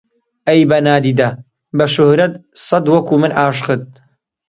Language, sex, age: Central Kurdish, male, 19-29